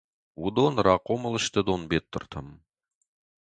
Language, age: Ossetic, 30-39